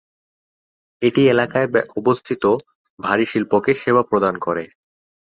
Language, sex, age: Bengali, male, 19-29